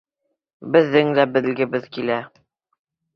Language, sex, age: Bashkir, male, under 19